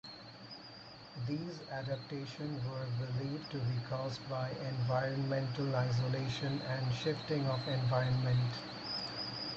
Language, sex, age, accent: English, male, 30-39, India and South Asia (India, Pakistan, Sri Lanka)